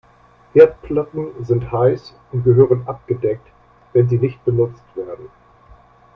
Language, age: German, 60-69